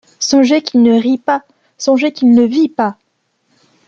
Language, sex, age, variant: French, female, under 19, Français de métropole